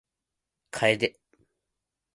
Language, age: Japanese, under 19